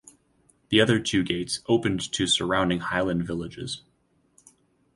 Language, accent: English, United States English